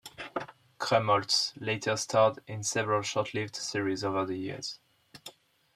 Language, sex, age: English, male, 19-29